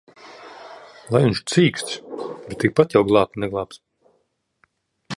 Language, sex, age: Latvian, male, 40-49